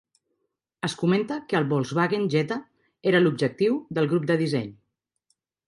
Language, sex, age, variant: Catalan, female, 40-49, Central